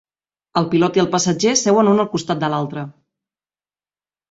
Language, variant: Catalan, Central